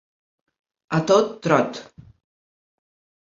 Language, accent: Catalan, Barceloní